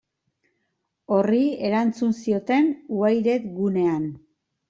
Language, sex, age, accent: Basque, female, 50-59, Mendebalekoa (Araba, Bizkaia, Gipuzkoako mendebaleko herri batzuk)